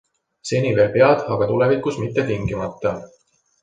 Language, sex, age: Estonian, male, 40-49